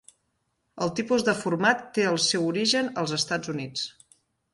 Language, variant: Catalan, Central